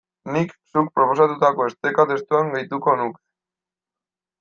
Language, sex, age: Basque, male, 19-29